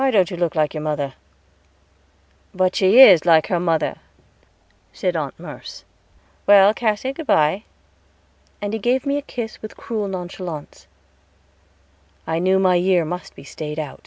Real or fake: real